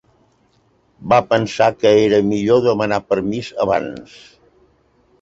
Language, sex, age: Catalan, male, 70-79